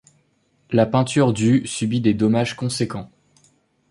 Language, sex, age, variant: French, male, 19-29, Français de métropole